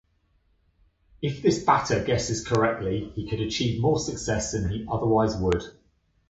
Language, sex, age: English, male, 40-49